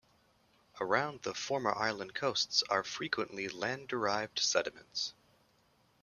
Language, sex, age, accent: English, male, 30-39, Canadian English